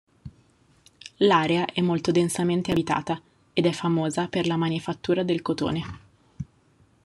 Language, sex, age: Italian, female, 30-39